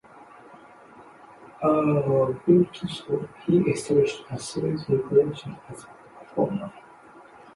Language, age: English, 30-39